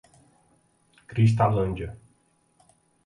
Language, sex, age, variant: Portuguese, male, 30-39, Portuguese (Brasil)